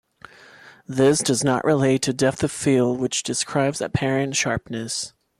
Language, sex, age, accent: English, male, 19-29, United States English